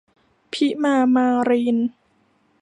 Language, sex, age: Thai, female, 19-29